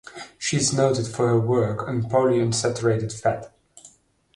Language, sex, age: English, male, 40-49